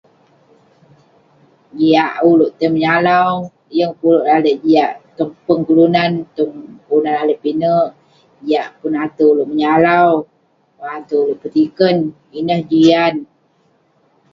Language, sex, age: Western Penan, female, 30-39